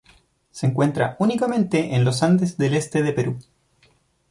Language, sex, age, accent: Spanish, male, 30-39, Chileno: Chile, Cuyo